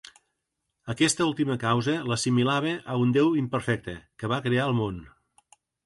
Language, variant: Catalan, Central